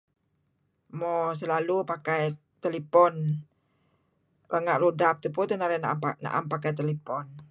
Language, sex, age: Kelabit, female, 60-69